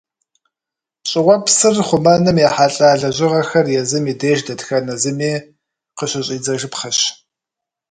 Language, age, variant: Kabardian, 30-39, Адыгэбзэ (Къэбэрдей, Кирил, псоми зэдай)